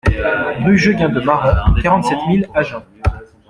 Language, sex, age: French, male, 19-29